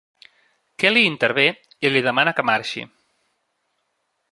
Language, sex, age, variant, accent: Catalan, male, 30-39, Central, central